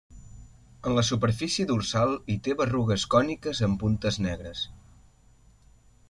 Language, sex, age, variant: Catalan, male, 19-29, Central